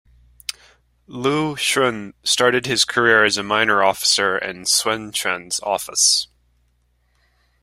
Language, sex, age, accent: English, male, 19-29, United States English